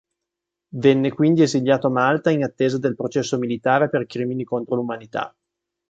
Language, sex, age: Italian, male, 50-59